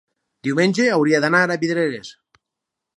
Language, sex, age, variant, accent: Catalan, male, 50-59, Valencià meridional, valencià